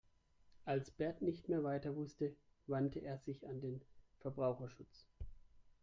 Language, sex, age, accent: German, male, 30-39, Deutschland Deutsch